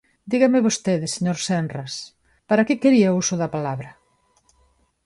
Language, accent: Galician, Neofalante